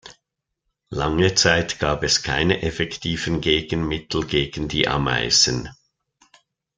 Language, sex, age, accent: German, male, 60-69, Schweizerdeutsch